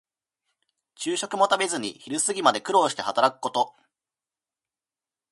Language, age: Japanese, 19-29